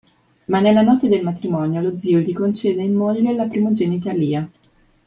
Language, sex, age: Italian, female, 19-29